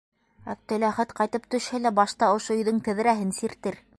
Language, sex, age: Bashkir, female, 30-39